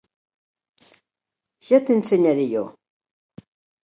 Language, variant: Catalan, Nord-Occidental